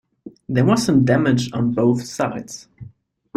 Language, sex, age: English, male, 19-29